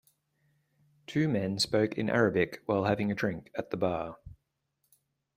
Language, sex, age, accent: English, male, 40-49, Australian English